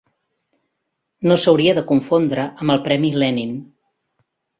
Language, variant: Catalan, Central